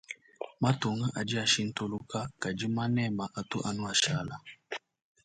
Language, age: Luba-Lulua, 19-29